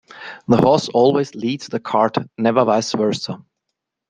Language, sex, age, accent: English, male, 40-49, England English